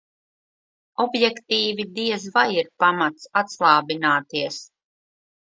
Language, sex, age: Latvian, female, 40-49